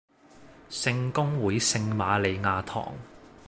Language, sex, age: Cantonese, male, 19-29